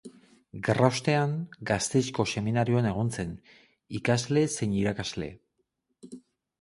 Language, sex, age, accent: Basque, male, 40-49, Erdialdekoa edo Nafarra (Gipuzkoa, Nafarroa)